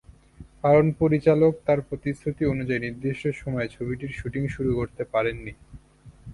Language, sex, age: Bengali, male, 19-29